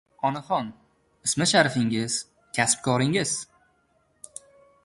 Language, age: Uzbek, 19-29